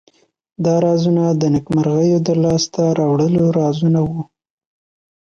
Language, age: Pashto, 19-29